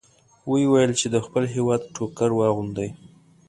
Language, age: Pashto, 19-29